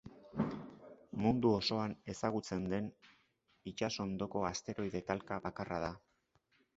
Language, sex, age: Basque, male, 50-59